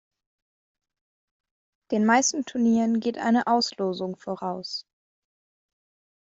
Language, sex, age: German, female, under 19